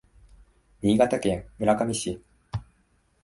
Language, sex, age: Japanese, male, 19-29